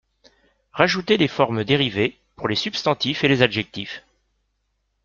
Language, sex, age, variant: French, male, 40-49, Français de métropole